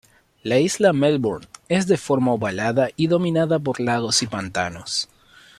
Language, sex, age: Spanish, male, 19-29